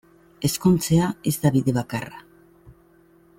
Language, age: Basque, 50-59